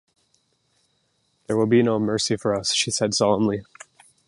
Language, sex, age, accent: English, male, under 19, United States English